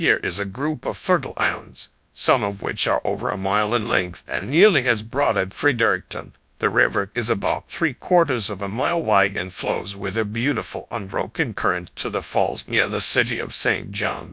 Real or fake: fake